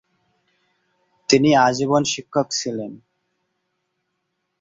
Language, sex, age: Bengali, male, 19-29